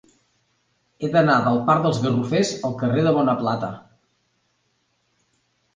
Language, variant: Catalan, Central